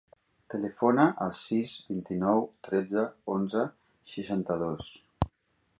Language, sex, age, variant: Catalan, male, 40-49, Central